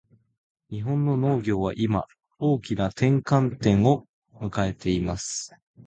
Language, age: Japanese, 19-29